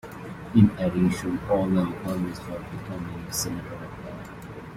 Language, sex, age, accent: English, male, 19-29, United States English